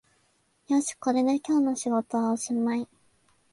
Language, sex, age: Japanese, female, 19-29